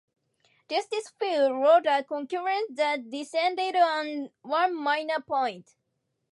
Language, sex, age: English, female, 19-29